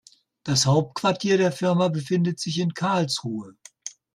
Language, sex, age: German, male, 60-69